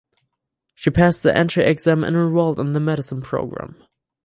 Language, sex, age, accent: English, male, 19-29, United States English